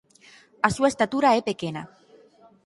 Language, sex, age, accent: Galician, female, 19-29, Oriental (común en zona oriental); Normativo (estándar)